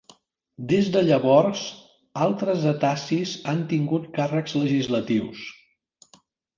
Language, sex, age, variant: Catalan, male, 40-49, Central